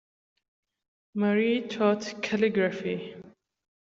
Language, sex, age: English, female, 19-29